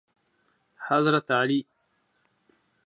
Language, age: Pashto, 19-29